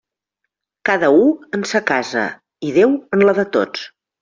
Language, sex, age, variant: Catalan, female, 50-59, Central